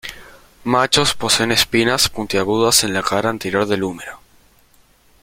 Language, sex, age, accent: Spanish, male, under 19, Rioplatense: Argentina, Uruguay, este de Bolivia, Paraguay